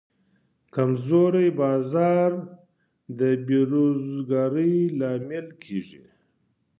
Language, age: Pashto, 40-49